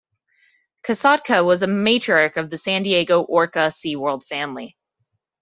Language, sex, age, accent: English, female, 19-29, United States English